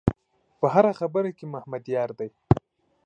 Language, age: Pashto, 19-29